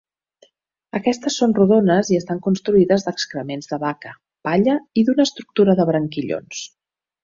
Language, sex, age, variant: Catalan, female, 50-59, Central